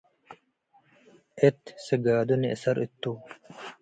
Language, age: Tigre, 19-29